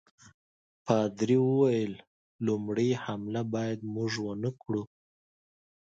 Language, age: Pashto, 19-29